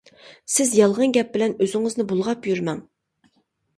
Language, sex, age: Uyghur, female, 19-29